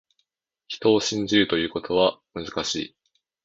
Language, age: Japanese, under 19